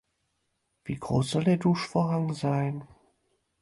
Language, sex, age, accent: German, male, 19-29, Deutschland Deutsch